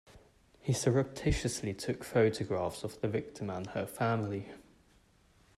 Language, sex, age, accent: English, male, under 19, England English